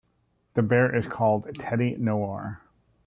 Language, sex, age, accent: English, male, 40-49, United States English